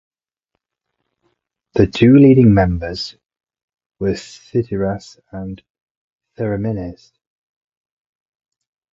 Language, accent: English, England English